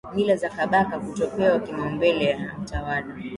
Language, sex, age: Swahili, female, 19-29